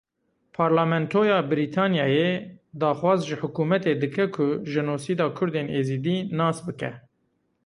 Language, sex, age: Kurdish, male, 30-39